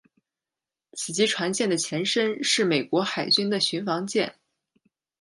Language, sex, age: Chinese, female, 19-29